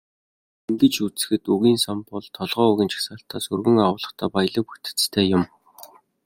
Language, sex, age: Mongolian, male, 19-29